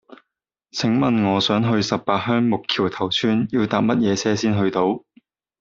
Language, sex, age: Cantonese, male, 19-29